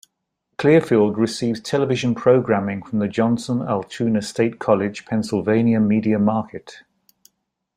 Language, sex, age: English, male, 60-69